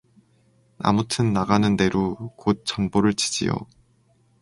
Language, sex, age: Korean, male, 19-29